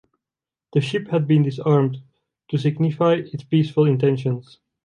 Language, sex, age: English, male, 19-29